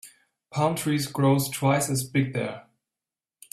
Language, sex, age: English, male, 19-29